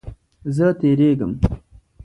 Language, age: Pashto, 30-39